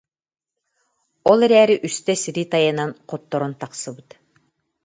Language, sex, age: Yakut, female, 50-59